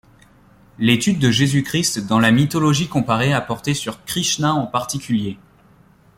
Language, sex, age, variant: French, male, 19-29, Français de métropole